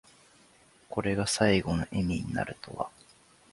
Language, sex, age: Japanese, male, 19-29